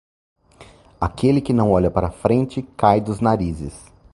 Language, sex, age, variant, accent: Portuguese, male, 50-59, Portuguese (Brasil), Paulista